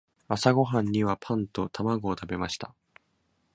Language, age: Japanese, under 19